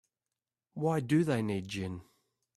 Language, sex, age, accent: English, male, 50-59, Australian English